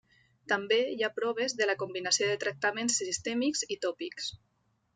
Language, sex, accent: Catalan, female, valencià